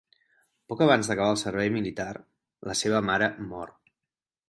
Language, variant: Catalan, Central